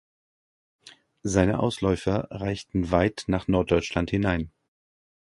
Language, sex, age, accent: German, male, 50-59, Deutschland Deutsch